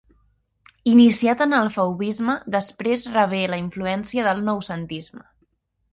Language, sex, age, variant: Catalan, female, 19-29, Central